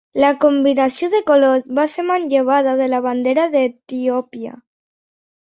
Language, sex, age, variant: Catalan, male, 40-49, Septentrional